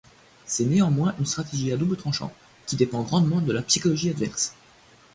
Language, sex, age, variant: French, male, 19-29, Français de métropole